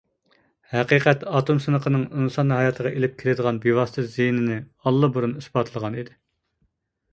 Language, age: Uyghur, 40-49